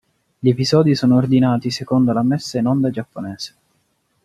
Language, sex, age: Italian, male, 19-29